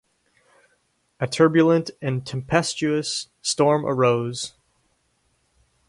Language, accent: English, Canadian English